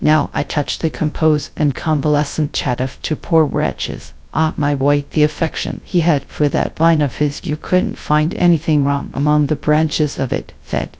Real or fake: fake